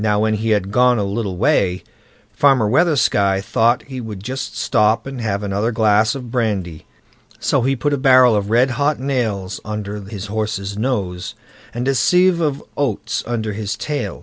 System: none